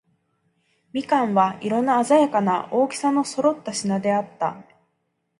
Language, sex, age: Japanese, female, 30-39